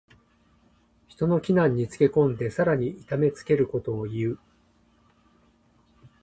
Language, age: Japanese, 50-59